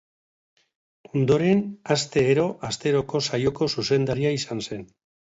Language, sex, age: Basque, male, 60-69